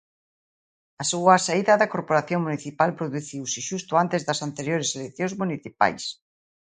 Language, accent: Galician, Atlántico (seseo e gheada)